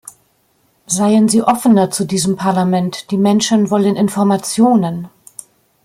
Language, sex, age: German, female, 50-59